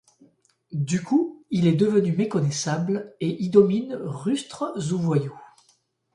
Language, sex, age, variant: French, male, 50-59, Français de métropole